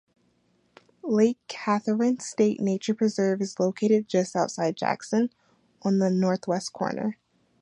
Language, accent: English, United States English